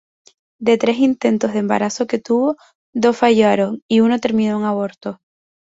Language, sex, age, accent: Spanish, female, 19-29, España: Islas Canarias